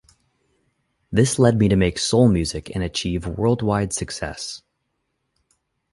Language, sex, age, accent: English, male, 30-39, United States English